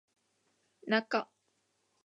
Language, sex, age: Japanese, female, 19-29